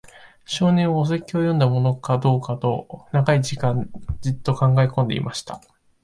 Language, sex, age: Japanese, male, 19-29